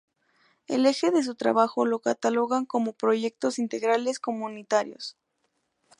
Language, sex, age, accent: Spanish, female, 19-29, México